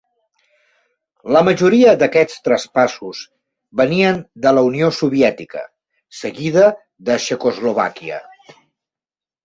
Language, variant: Catalan, Central